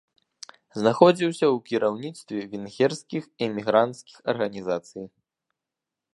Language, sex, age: Belarusian, male, 19-29